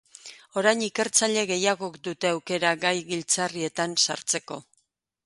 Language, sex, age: Basque, female, 60-69